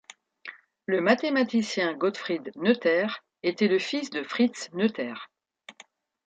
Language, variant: French, Français de métropole